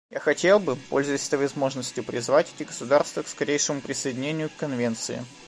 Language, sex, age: Russian, male, 19-29